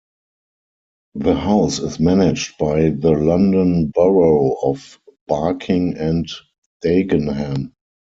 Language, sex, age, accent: English, male, 40-49, German English